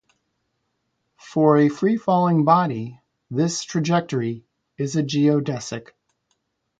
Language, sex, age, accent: English, male, 50-59, United States English